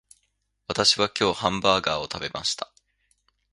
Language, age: Japanese, 19-29